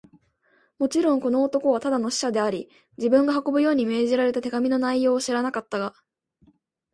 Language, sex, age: Japanese, female, 19-29